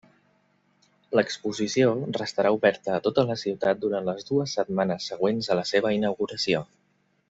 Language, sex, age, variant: Catalan, male, 30-39, Central